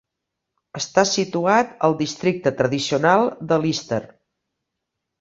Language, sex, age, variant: Catalan, female, 60-69, Central